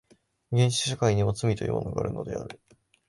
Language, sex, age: Japanese, male, 19-29